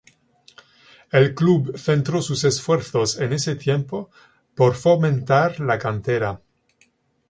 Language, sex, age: Spanish, male, 40-49